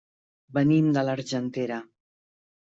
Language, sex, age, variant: Catalan, female, 40-49, Central